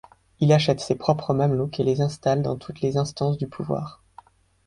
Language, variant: French, Français de métropole